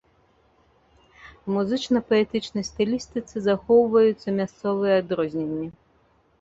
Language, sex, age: Belarusian, female, 40-49